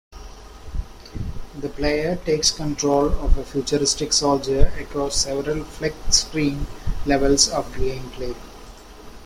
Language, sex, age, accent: English, male, 19-29, India and South Asia (India, Pakistan, Sri Lanka)